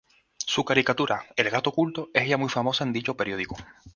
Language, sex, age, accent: Spanish, male, 19-29, España: Islas Canarias